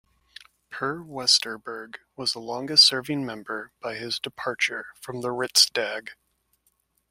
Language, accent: English, United States English